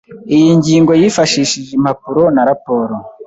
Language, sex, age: Kinyarwanda, male, 19-29